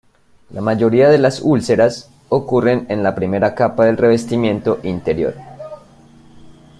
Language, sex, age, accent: Spanish, male, 19-29, Andino-Pacífico: Colombia, Perú, Ecuador, oeste de Bolivia y Venezuela andina